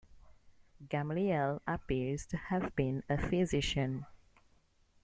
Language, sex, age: English, female, 19-29